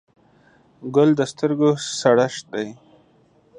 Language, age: Pashto, 19-29